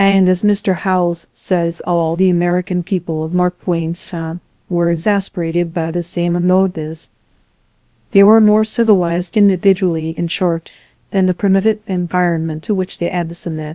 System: TTS, VITS